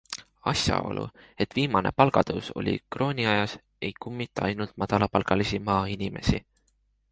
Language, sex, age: Estonian, male, 19-29